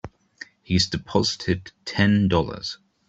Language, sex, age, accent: English, male, 30-39, England English